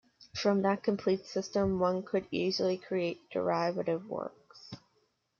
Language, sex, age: English, female, 19-29